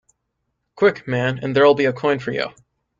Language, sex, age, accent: English, male, 19-29, United States English